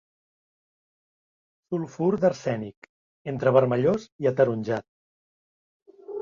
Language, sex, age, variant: Catalan, male, 40-49, Central